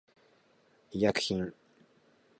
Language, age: Japanese, 19-29